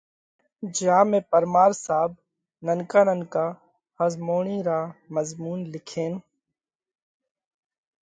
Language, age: Parkari Koli, 19-29